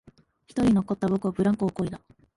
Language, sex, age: Japanese, female, 19-29